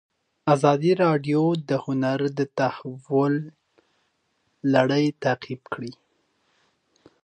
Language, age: Pashto, 19-29